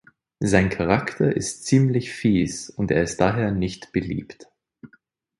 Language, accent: German, Österreichisches Deutsch